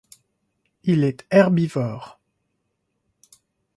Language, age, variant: French, 19-29, Français de métropole